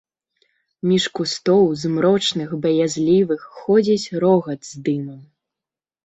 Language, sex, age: Belarusian, female, 19-29